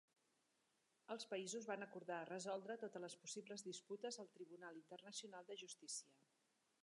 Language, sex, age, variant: Catalan, female, 40-49, Central